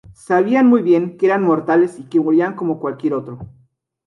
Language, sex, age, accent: Spanish, male, 19-29, México